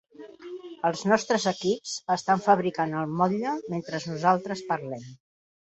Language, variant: Catalan, Central